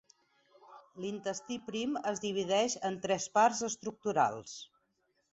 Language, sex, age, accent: Catalan, female, 40-49, gironí